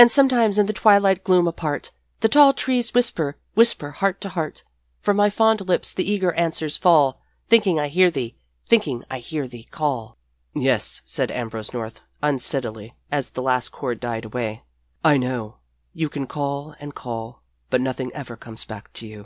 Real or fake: real